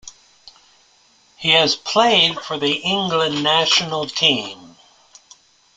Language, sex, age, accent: English, male, 70-79, Canadian English